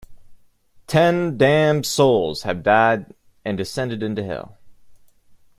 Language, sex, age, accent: English, male, 19-29, United States English